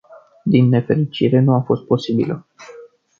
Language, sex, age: Romanian, male, 19-29